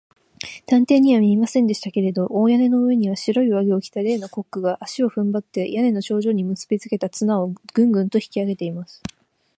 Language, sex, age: Japanese, female, 19-29